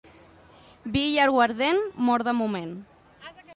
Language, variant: Catalan, Central